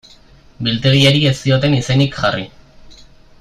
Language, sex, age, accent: Basque, male, 19-29, Mendebalekoa (Araba, Bizkaia, Gipuzkoako mendebaleko herri batzuk)